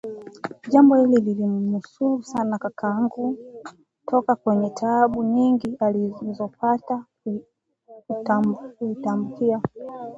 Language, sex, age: Swahili, female, 19-29